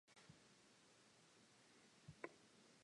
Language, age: English, 19-29